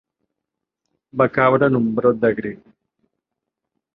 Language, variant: Catalan, Central